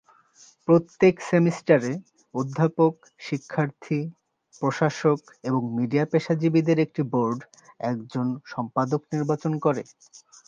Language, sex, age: Bengali, male, 19-29